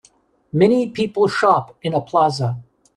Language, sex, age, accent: English, male, 50-59, United States English